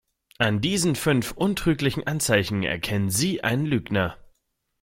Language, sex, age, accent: German, male, 19-29, Deutschland Deutsch